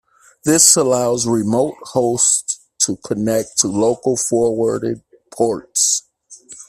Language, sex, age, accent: English, male, 40-49, United States English